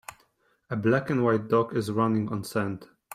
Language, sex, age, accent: English, male, 19-29, United States English